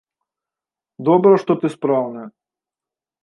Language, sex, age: Belarusian, male, 19-29